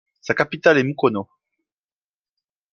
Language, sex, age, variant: French, male, 30-39, Français de métropole